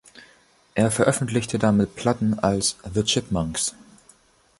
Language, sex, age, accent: German, male, under 19, Deutschland Deutsch